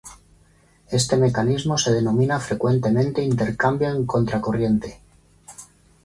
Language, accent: Spanish, España: Centro-Sur peninsular (Madrid, Toledo, Castilla-La Mancha)